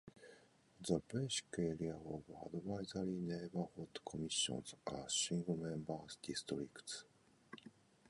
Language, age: English, 50-59